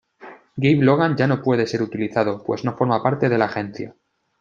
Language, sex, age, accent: Spanish, male, 19-29, España: Centro-Sur peninsular (Madrid, Toledo, Castilla-La Mancha)